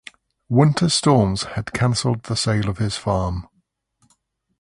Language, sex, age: English, male, 50-59